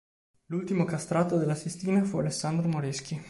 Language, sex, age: Italian, male, 19-29